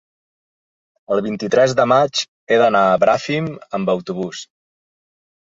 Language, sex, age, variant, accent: Catalan, male, 30-39, Central, central